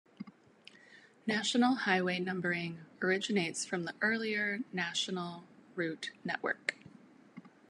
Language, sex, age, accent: English, female, 30-39, United States English